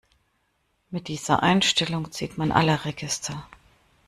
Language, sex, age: German, female, 40-49